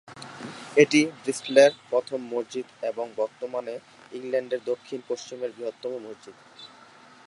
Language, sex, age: Bengali, male, 19-29